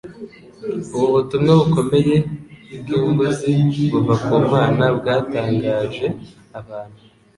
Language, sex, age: Kinyarwanda, male, 19-29